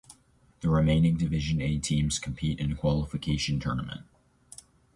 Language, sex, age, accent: English, male, under 19, United States English